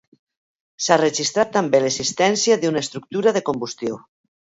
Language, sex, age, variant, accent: Catalan, female, 50-59, Valencià meridional, valencià